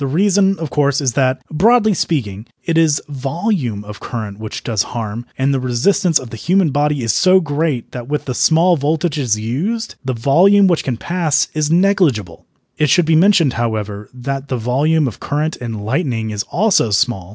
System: none